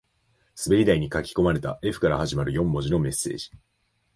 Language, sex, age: Japanese, male, 19-29